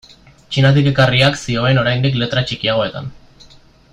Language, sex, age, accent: Basque, male, 19-29, Mendebalekoa (Araba, Bizkaia, Gipuzkoako mendebaleko herri batzuk)